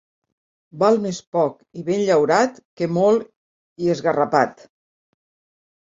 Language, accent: Catalan, Barceloní